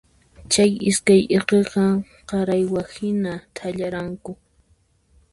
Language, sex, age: Puno Quechua, female, 19-29